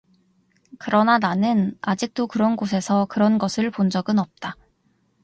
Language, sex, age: Korean, female, 19-29